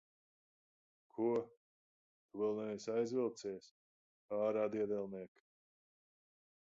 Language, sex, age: Latvian, male, 30-39